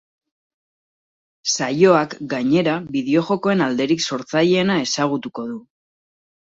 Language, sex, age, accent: Basque, female, 30-39, Mendebalekoa (Araba, Bizkaia, Gipuzkoako mendebaleko herri batzuk)